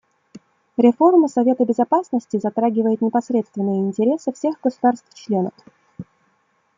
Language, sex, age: Russian, female, 30-39